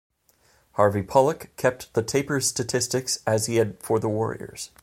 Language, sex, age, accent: English, male, 30-39, United States English